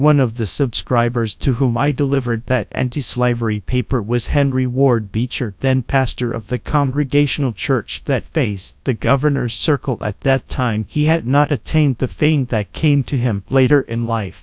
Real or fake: fake